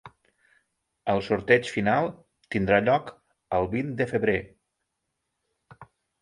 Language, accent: Catalan, Lleidatà